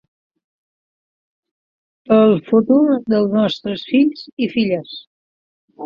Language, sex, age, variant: Catalan, female, 50-59, Central